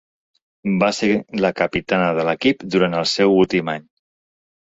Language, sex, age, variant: Catalan, male, 40-49, Central